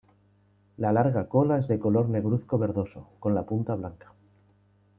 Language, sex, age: Spanish, male, 40-49